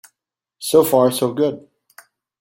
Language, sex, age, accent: English, male, 50-59, United States English